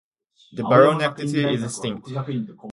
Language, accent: English, United States English